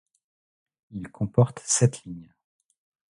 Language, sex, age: French, male, 30-39